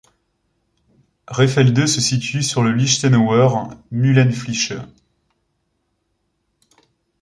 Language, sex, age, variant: French, male, 19-29, Français de métropole